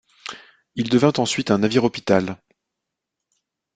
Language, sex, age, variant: French, male, 40-49, Français de métropole